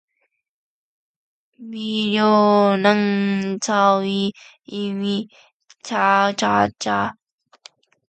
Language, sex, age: Korean, female, 19-29